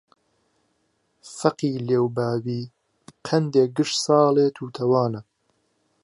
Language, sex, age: Central Kurdish, male, 19-29